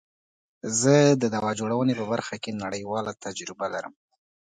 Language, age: Pashto, 19-29